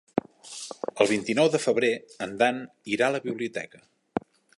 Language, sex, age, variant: Catalan, male, 30-39, Central